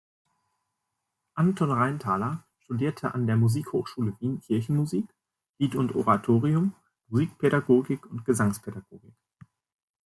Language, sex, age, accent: German, male, 19-29, Deutschland Deutsch